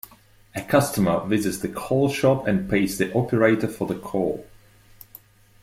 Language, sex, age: English, male, 30-39